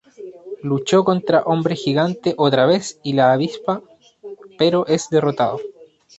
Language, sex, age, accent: Spanish, male, 30-39, Chileno: Chile, Cuyo